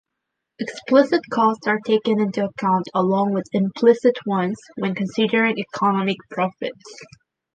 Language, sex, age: English, female, 19-29